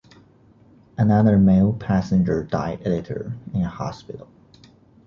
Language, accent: English, United States English